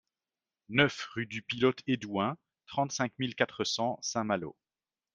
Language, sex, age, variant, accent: French, male, 40-49, Français d'Europe, Français de Belgique